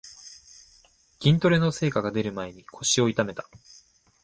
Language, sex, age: Japanese, male, 19-29